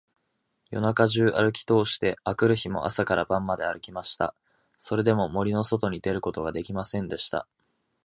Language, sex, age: Japanese, male, 19-29